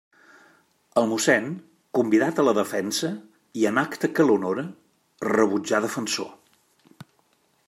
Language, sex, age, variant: Catalan, male, 50-59, Central